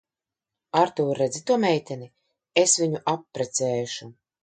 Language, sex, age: Latvian, female, 40-49